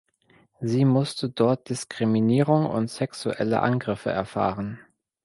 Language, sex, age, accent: German, male, 30-39, Deutschland Deutsch